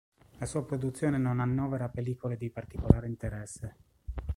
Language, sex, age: Italian, male, 30-39